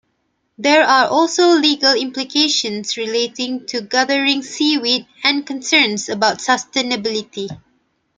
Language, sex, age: English, female, 19-29